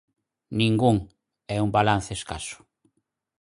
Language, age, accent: Galician, 60-69, Normativo (estándar)